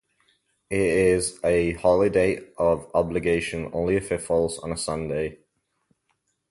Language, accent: English, United States English